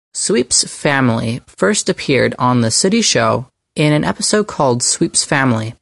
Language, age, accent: English, 19-29, Canadian English